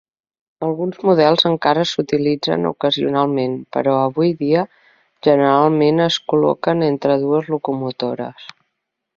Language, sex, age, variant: Catalan, female, 40-49, Central